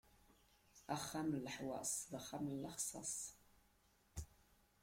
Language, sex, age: Kabyle, female, 80-89